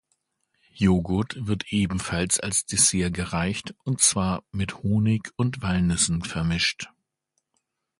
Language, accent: German, Deutschland Deutsch